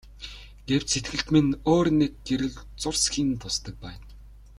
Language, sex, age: Mongolian, male, 19-29